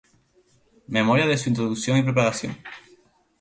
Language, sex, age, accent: Spanish, male, 19-29, España: Islas Canarias